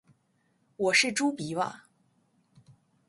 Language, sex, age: Chinese, female, 19-29